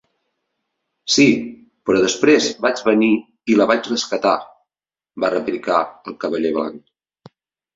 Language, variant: Catalan, Central